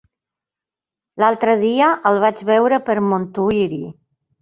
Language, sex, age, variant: Catalan, female, 70-79, Central